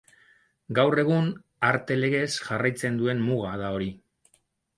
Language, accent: Basque, Mendebalekoa (Araba, Bizkaia, Gipuzkoako mendebaleko herri batzuk)